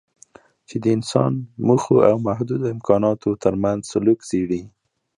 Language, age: Pashto, 30-39